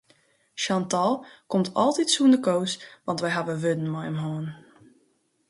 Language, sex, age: Western Frisian, female, under 19